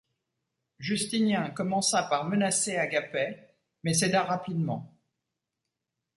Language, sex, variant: French, female, Français de métropole